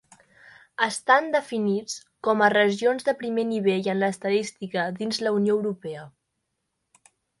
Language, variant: Catalan, Central